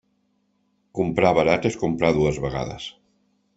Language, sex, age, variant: Catalan, male, 50-59, Central